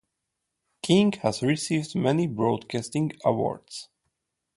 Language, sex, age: English, male, 30-39